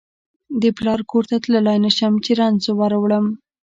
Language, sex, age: Pashto, female, under 19